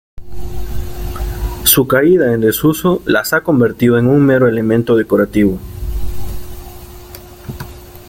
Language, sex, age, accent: Spanish, male, 19-29, México